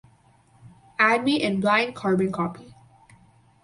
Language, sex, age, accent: English, female, under 19, United States English